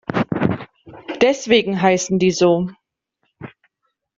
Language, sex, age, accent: German, female, 30-39, Deutschland Deutsch